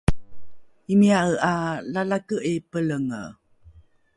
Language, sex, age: Rukai, female, 40-49